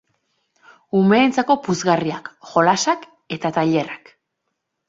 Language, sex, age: Basque, female, 19-29